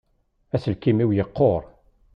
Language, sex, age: Kabyle, male, 40-49